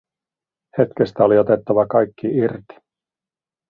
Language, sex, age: Finnish, male, 40-49